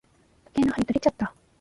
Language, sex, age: Japanese, female, 19-29